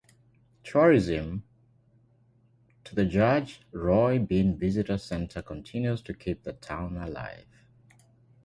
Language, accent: English, Kenyan English